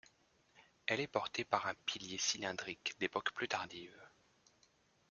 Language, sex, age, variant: French, male, 30-39, Français de métropole